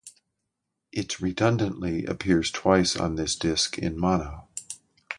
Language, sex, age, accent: English, male, 60-69, United States English